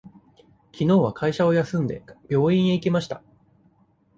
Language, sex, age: Japanese, male, 40-49